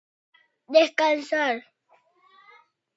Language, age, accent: Spanish, under 19, Andino-Pacífico: Colombia, Perú, Ecuador, oeste de Bolivia y Venezuela andina